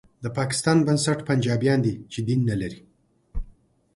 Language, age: Pashto, 30-39